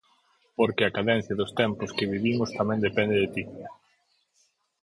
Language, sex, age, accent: Galician, male, 30-39, Central (gheada)